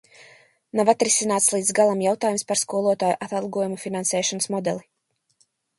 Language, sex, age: Latvian, female, under 19